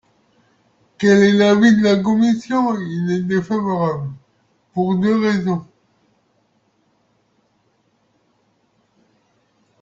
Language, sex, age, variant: French, male, 30-39, Français de métropole